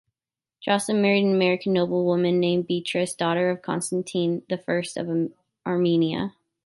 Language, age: English, 19-29